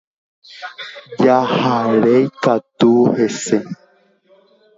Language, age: Guarani, 19-29